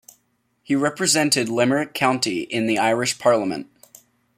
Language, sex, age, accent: English, male, under 19, United States English